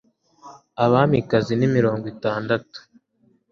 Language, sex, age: Kinyarwanda, male, 19-29